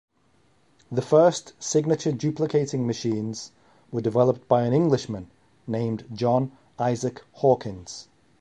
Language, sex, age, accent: English, male, 40-49, England English